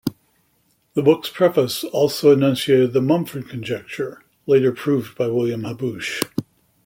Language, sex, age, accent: English, male, 50-59, United States English